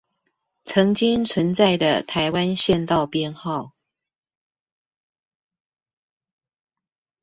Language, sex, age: Chinese, female, 50-59